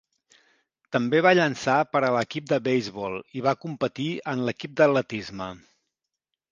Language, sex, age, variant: Catalan, male, 40-49, Central